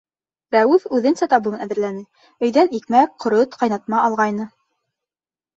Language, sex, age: Bashkir, female, 19-29